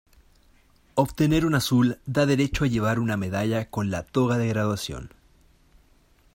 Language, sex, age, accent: Spanish, male, 19-29, Chileno: Chile, Cuyo